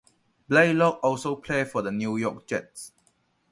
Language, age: English, 19-29